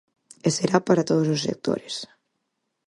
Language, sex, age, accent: Galician, female, 19-29, Central (gheada)